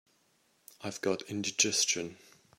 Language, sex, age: English, male, 30-39